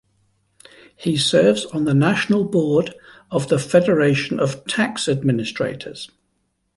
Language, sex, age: English, male, 50-59